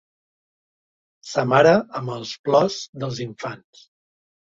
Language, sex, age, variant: Catalan, male, 40-49, Central